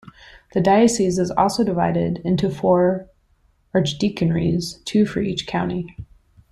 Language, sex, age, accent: English, female, 30-39, United States English